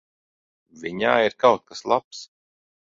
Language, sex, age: Latvian, male, 40-49